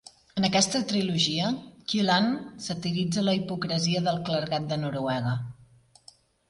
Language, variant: Catalan, Central